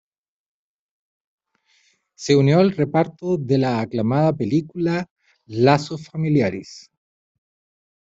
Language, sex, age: Spanish, male, 50-59